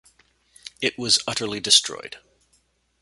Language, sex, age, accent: English, male, 50-59, Canadian English